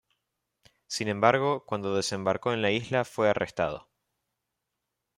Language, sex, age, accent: Spanish, male, 30-39, Rioplatense: Argentina, Uruguay, este de Bolivia, Paraguay